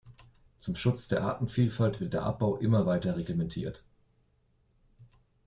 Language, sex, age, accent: German, male, 30-39, Deutschland Deutsch